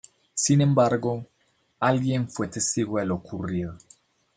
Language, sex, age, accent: Spanish, male, 19-29, Caribe: Cuba, Venezuela, Puerto Rico, República Dominicana, Panamá, Colombia caribeña, México caribeño, Costa del golfo de México